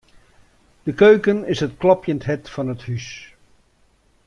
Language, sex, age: Western Frisian, male, 60-69